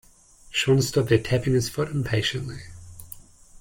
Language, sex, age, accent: English, male, 30-39, New Zealand English